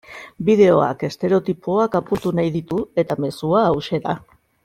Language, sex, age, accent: Basque, female, 50-59, Mendebalekoa (Araba, Bizkaia, Gipuzkoako mendebaleko herri batzuk)